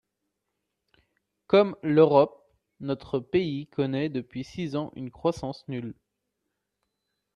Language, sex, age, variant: French, male, 19-29, Français de métropole